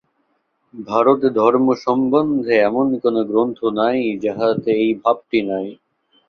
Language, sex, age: Bengali, male, 19-29